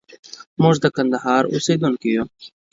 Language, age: Pashto, 19-29